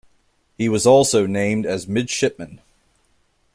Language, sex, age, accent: English, male, 30-39, United States English